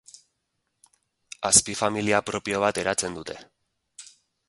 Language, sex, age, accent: Basque, male, 30-39, Erdialdekoa edo Nafarra (Gipuzkoa, Nafarroa)